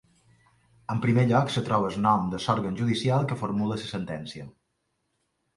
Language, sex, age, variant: Catalan, male, 50-59, Balear